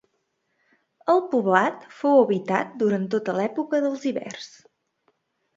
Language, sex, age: Catalan, female, 19-29